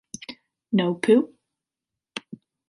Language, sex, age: English, female, 19-29